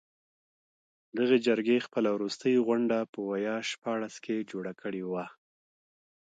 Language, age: Pashto, 30-39